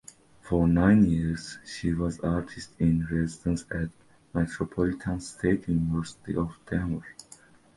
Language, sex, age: English, male, 19-29